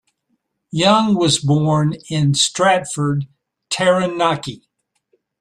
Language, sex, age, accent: English, male, 70-79, United States English